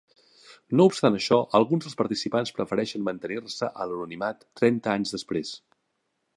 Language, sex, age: Catalan, male, 30-39